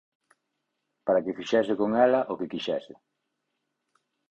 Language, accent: Galician, Central (gheada); Normativo (estándar)